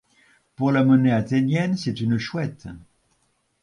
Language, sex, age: French, male, 70-79